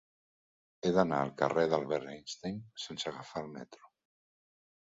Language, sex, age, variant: Catalan, male, 60-69, Central